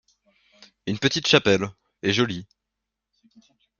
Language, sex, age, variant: French, male, 19-29, Français de métropole